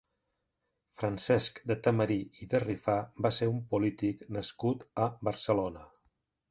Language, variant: Catalan, Central